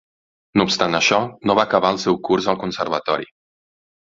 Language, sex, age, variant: Catalan, male, 30-39, Central